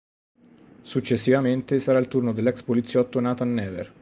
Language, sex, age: Italian, male, 30-39